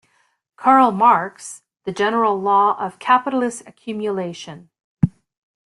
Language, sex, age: English, female, 60-69